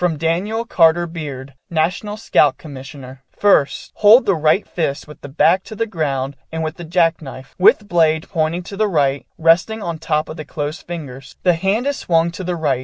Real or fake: real